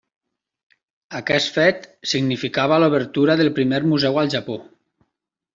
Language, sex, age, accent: Catalan, male, 30-39, valencià